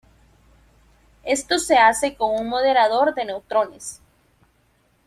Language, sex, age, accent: Spanish, female, 19-29, América central